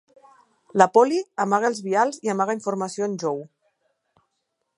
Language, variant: Catalan, Septentrional